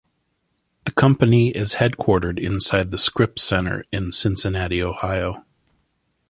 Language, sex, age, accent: English, male, 40-49, United States English